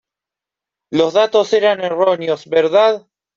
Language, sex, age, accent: Spanish, male, 19-29, Rioplatense: Argentina, Uruguay, este de Bolivia, Paraguay